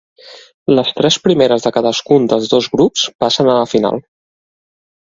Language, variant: Catalan, Central